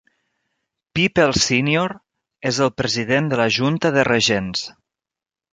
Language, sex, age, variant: Catalan, male, 30-39, Nord-Occidental